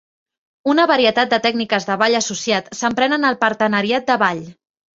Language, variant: Catalan, Central